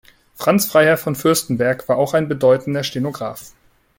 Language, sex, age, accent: German, male, 19-29, Deutschland Deutsch